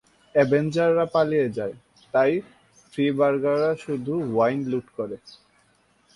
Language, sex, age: Bengali, male, 19-29